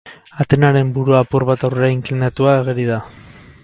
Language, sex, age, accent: Basque, male, 30-39, Mendebalekoa (Araba, Bizkaia, Gipuzkoako mendebaleko herri batzuk)